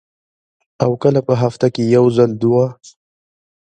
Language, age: Pashto, 19-29